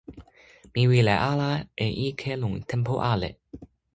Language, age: Toki Pona, under 19